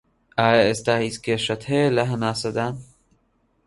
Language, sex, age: Central Kurdish, male, 19-29